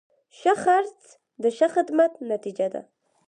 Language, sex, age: Pashto, female, under 19